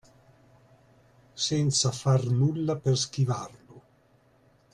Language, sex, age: Italian, male, 30-39